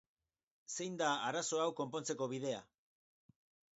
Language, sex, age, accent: Basque, male, 60-69, Mendebalekoa (Araba, Bizkaia, Gipuzkoako mendebaleko herri batzuk)